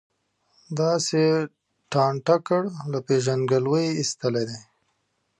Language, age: Pashto, 30-39